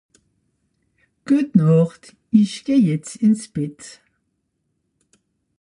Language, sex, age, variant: Swiss German, female, 60-69, Nordniederàlemmànisch (Rishoffe, Zàwere, Bùsswìller, Hawenau, Brüemt, Stroossbùri, Molse, Dàmbàch, Schlettstàtt, Pfàlzbùri usw.)